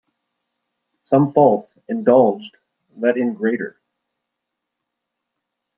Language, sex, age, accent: English, male, 40-49, United States English